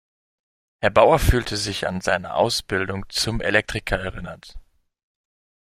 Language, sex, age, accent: German, male, 19-29, Deutschland Deutsch